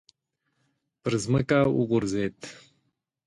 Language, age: Pashto, 40-49